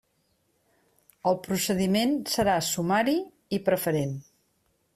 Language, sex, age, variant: Catalan, female, 50-59, Central